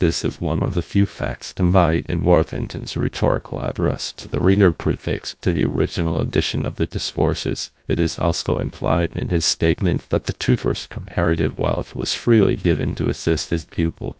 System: TTS, GlowTTS